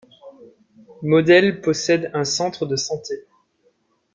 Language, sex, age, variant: French, male, 19-29, Français de métropole